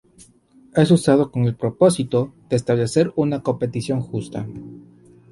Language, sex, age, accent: Spanish, male, 19-29, Andino-Pacífico: Colombia, Perú, Ecuador, oeste de Bolivia y Venezuela andina